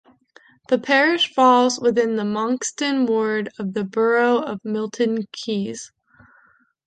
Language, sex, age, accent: English, female, 19-29, United States English